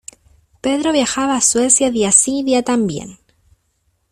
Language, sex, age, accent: Spanish, female, 19-29, Chileno: Chile, Cuyo